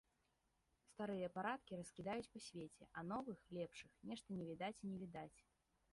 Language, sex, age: Belarusian, female, under 19